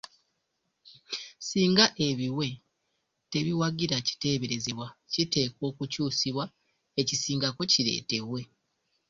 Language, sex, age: Ganda, female, 30-39